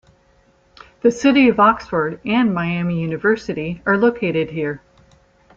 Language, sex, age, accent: English, female, 50-59, United States English